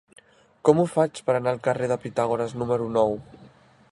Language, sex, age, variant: Catalan, male, 19-29, Central